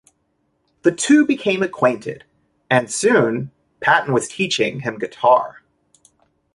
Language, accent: English, United States English